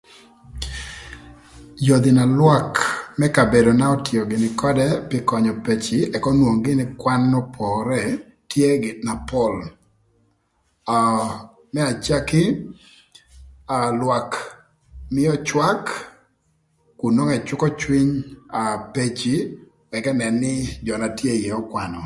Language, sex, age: Thur, male, 30-39